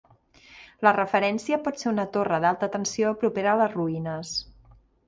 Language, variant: Catalan, Central